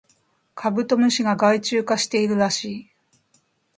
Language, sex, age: Japanese, female, 50-59